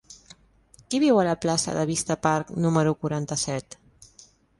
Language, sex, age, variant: Catalan, female, 30-39, Central